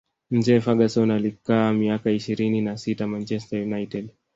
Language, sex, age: Swahili, male, 19-29